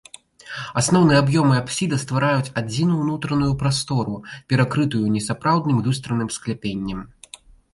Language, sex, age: Belarusian, male, 19-29